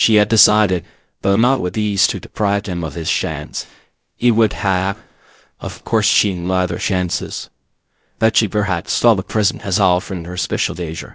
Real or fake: fake